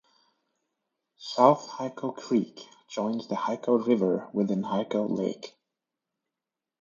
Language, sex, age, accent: English, male, 30-39, United States English